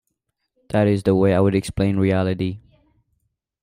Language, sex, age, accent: English, male, under 19, India and South Asia (India, Pakistan, Sri Lanka)